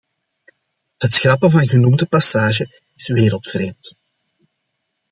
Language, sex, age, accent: Dutch, male, 40-49, Belgisch Nederlands